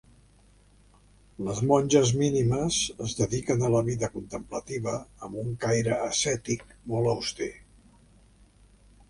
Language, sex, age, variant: Catalan, male, 70-79, Central